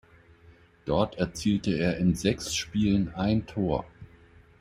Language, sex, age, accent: German, male, 40-49, Deutschland Deutsch